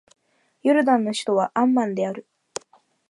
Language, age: Japanese, 19-29